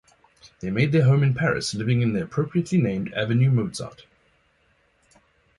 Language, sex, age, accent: English, male, 30-39, Southern African (South Africa, Zimbabwe, Namibia)